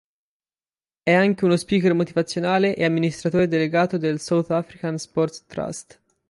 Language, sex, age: Italian, male, 19-29